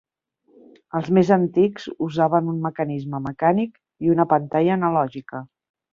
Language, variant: Catalan, Central